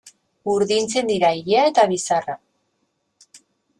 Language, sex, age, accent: Basque, female, 30-39, Mendebalekoa (Araba, Bizkaia, Gipuzkoako mendebaleko herri batzuk)